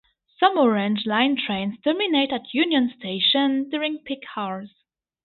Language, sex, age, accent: English, female, 19-29, England English